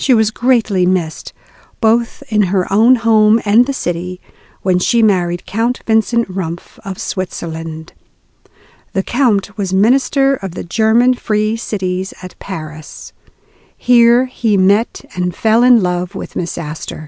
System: none